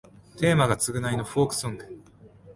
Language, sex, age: Japanese, male, 19-29